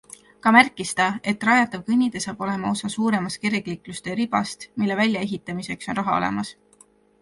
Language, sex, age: Estonian, female, 19-29